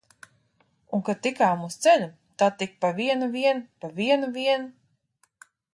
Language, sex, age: Latvian, female, 30-39